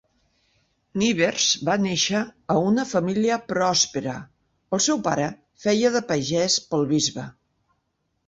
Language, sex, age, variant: Catalan, female, 60-69, Central